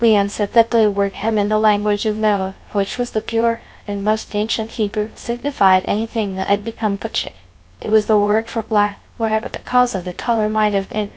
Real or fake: fake